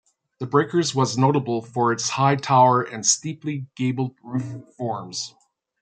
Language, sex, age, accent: English, male, 60-69, Canadian English